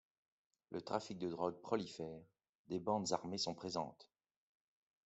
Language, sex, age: French, male, 40-49